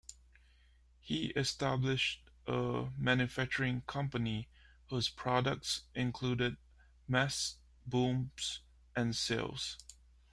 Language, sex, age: English, male, 30-39